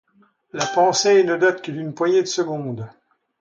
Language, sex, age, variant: French, male, 70-79, Français de métropole